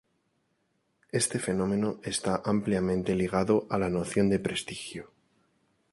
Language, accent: Spanish, España: Centro-Sur peninsular (Madrid, Toledo, Castilla-La Mancha)